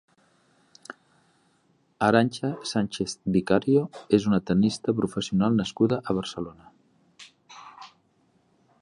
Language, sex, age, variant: Catalan, male, 50-59, Central